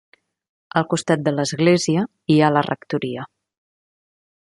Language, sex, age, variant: Catalan, female, 30-39, Central